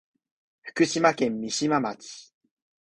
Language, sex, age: Japanese, male, 19-29